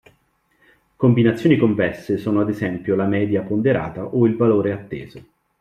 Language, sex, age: Italian, male, 30-39